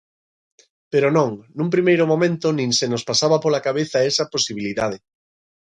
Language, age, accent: Galician, 19-29, Normativo (estándar)